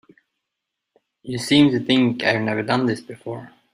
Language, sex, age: English, male, 19-29